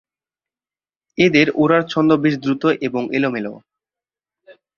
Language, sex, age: Bengali, male, 19-29